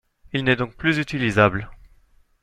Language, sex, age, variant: French, male, 19-29, Français de métropole